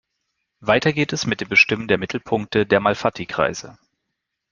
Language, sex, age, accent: German, male, 30-39, Deutschland Deutsch